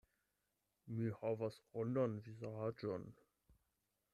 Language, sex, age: Esperanto, male, 19-29